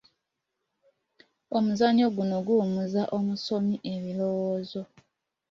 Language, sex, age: Ganda, female, 19-29